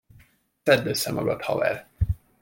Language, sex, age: Hungarian, male, 19-29